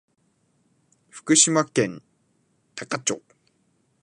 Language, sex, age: Japanese, male, 19-29